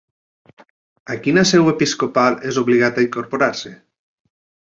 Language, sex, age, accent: Catalan, male, 30-39, valencià